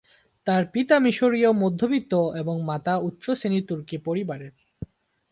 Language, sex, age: Bengali, male, 19-29